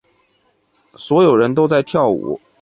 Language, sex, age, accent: Chinese, male, 19-29, 出生地：北京市